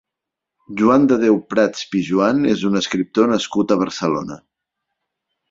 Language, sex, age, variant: Catalan, male, 40-49, Central